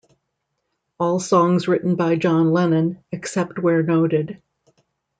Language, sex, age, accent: English, female, 60-69, United States English